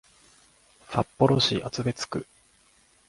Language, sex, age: Japanese, male, 30-39